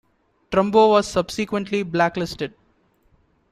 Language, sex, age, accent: English, male, 19-29, India and South Asia (India, Pakistan, Sri Lanka)